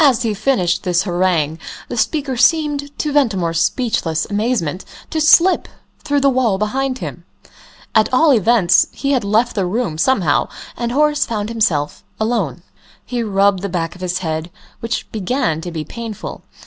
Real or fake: real